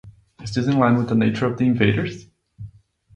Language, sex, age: English, male, 19-29